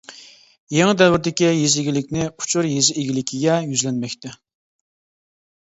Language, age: Uyghur, 30-39